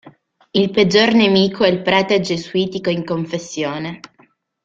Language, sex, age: Italian, female, 19-29